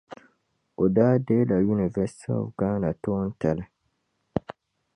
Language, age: Dagbani, 19-29